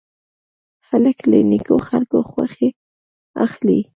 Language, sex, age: Pashto, female, 19-29